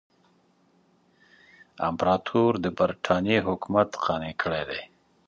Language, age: Pashto, 50-59